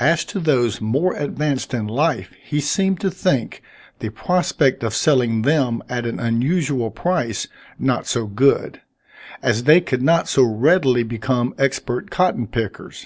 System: none